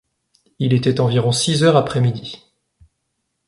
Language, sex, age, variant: French, male, 30-39, Français de métropole